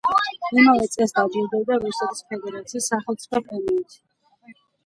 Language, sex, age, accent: Georgian, female, 40-49, ჩვეულებრივი